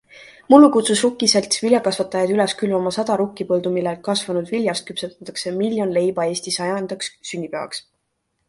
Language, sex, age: Estonian, female, 19-29